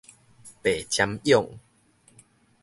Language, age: Min Nan Chinese, 19-29